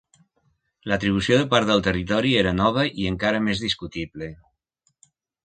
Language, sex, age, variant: Catalan, male, 60-69, Nord-Occidental